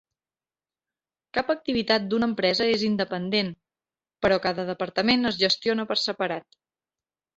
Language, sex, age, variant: Catalan, male, 30-39, Central